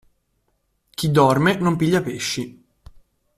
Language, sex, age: Italian, male, 19-29